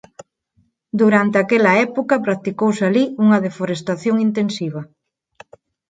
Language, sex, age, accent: Galician, female, 40-49, Neofalante